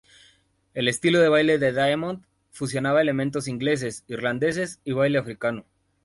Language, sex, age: Spanish, male, 30-39